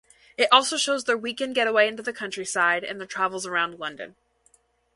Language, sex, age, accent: English, female, 19-29, United States English